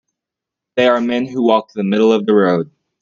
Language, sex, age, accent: English, male, 19-29, United States English